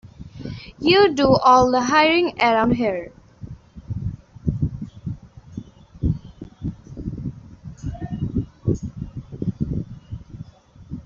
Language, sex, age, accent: English, female, under 19, India and South Asia (India, Pakistan, Sri Lanka)